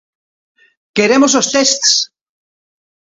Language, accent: Galician, Normativo (estándar)